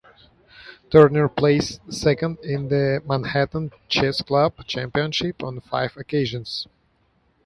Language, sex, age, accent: English, male, 30-39, United States English